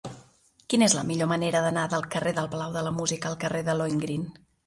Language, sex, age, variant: Catalan, female, 30-39, Central